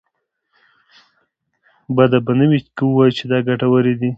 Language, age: Pashto, 19-29